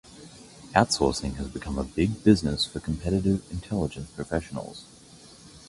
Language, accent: English, Australian English